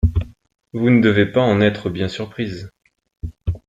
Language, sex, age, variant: French, male, 30-39, Français de métropole